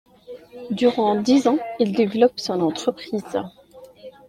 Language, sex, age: French, female, 19-29